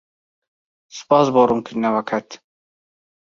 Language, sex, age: Central Kurdish, male, 19-29